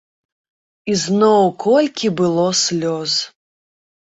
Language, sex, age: Belarusian, female, 19-29